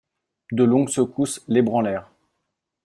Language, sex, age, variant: French, male, 40-49, Français de métropole